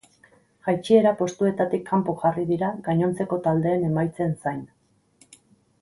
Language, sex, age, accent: Basque, female, 50-59, Erdialdekoa edo Nafarra (Gipuzkoa, Nafarroa)